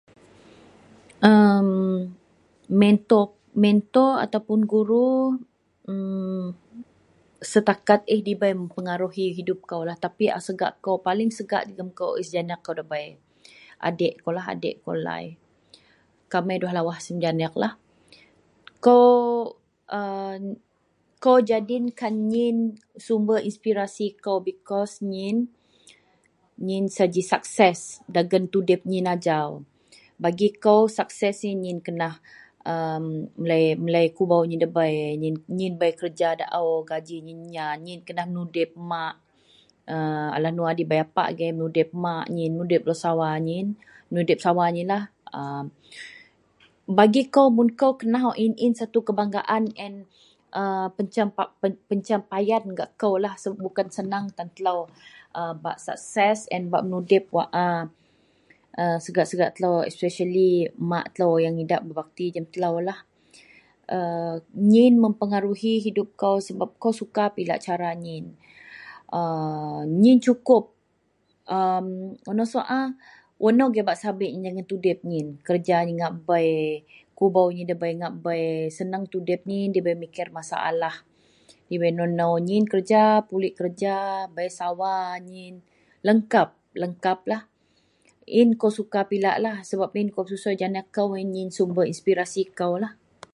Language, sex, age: Central Melanau, female, 40-49